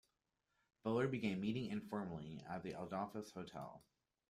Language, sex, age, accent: English, male, 19-29, Canadian English